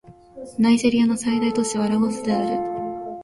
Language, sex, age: Japanese, female, 19-29